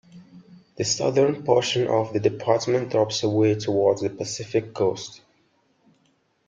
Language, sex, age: English, male, 19-29